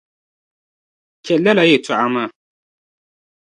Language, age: Dagbani, 19-29